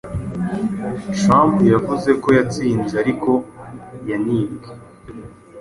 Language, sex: Kinyarwanda, male